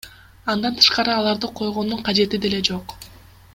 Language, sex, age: Kyrgyz, female, 19-29